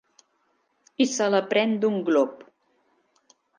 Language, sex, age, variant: Catalan, female, 50-59, Central